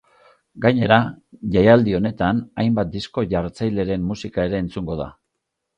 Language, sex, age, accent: Basque, male, 50-59, Mendebalekoa (Araba, Bizkaia, Gipuzkoako mendebaleko herri batzuk)